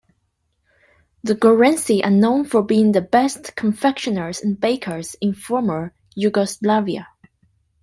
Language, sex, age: English, female, 19-29